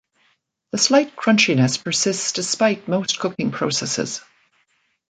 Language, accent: English, Canadian English